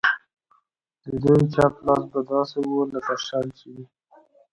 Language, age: Pashto, 30-39